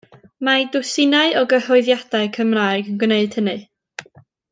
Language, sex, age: Welsh, female, 19-29